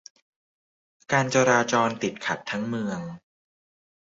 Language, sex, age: Thai, male, 19-29